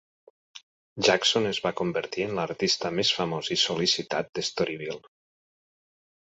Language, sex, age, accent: Catalan, male, 40-49, occidental